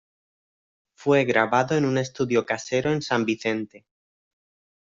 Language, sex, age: Spanish, male, 19-29